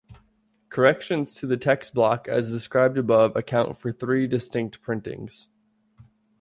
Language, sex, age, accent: English, male, 30-39, United States English